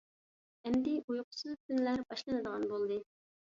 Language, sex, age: Uyghur, female, 19-29